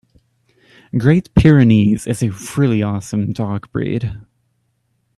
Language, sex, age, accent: English, male, 19-29, United States English